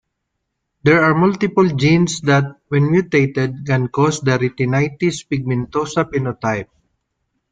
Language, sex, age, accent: English, male, 40-49, Filipino